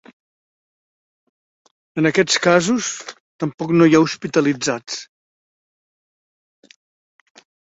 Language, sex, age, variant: Catalan, male, 60-69, Central